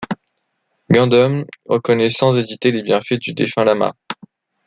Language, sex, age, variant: French, male, 19-29, Français de métropole